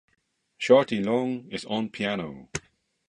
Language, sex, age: English, male, 40-49